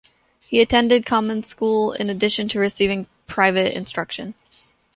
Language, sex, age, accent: English, female, 19-29, United States English